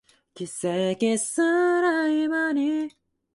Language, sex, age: English, male, 19-29